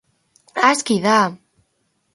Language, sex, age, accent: Basque, female, under 19, Erdialdekoa edo Nafarra (Gipuzkoa, Nafarroa)